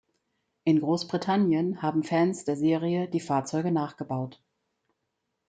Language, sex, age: German, female, 50-59